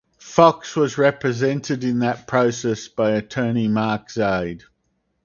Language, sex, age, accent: English, male, 50-59, Australian English